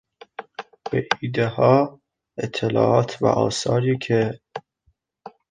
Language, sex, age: Persian, male, under 19